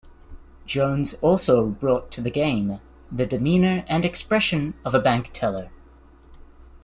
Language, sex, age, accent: English, male, 19-29, New Zealand English